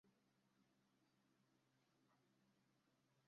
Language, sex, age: Swahili, female, 19-29